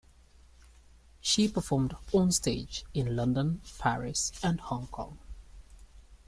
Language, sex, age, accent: English, male, 19-29, England English